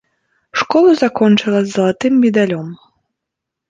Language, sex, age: Belarusian, female, 19-29